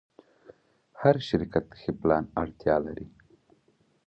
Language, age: Pashto, 19-29